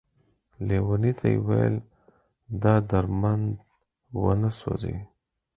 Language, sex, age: Pashto, male, 40-49